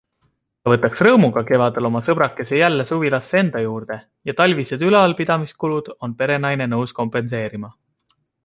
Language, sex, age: Estonian, male, 30-39